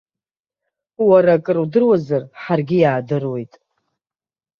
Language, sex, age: Abkhazian, female, 30-39